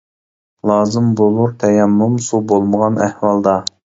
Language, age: Uyghur, 19-29